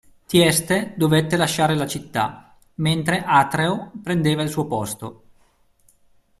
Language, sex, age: Italian, male, 30-39